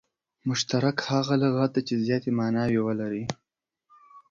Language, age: Pashto, under 19